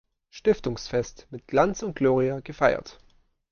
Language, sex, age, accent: German, male, 19-29, Deutschland Deutsch